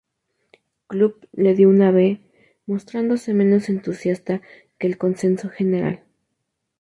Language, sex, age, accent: Spanish, female, 19-29, México